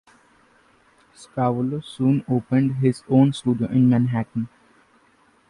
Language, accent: English, India and South Asia (India, Pakistan, Sri Lanka)